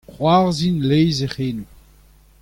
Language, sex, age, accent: Breton, male, 60-69, Kerneveg